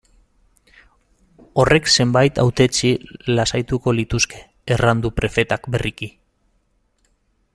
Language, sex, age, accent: Basque, male, 30-39, Mendebalekoa (Araba, Bizkaia, Gipuzkoako mendebaleko herri batzuk)